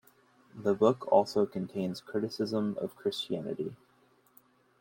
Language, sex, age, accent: English, male, 30-39, United States English